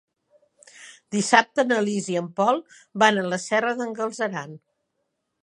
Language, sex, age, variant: Catalan, female, 60-69, Central